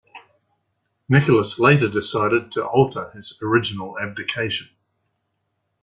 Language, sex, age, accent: English, male, 60-69, New Zealand English